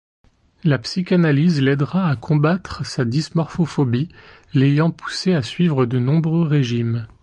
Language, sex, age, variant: French, male, 30-39, Français de métropole